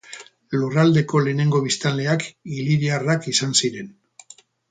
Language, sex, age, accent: Basque, male, 60-69, Erdialdekoa edo Nafarra (Gipuzkoa, Nafarroa)